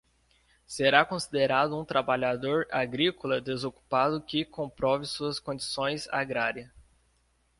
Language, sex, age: Portuguese, male, 19-29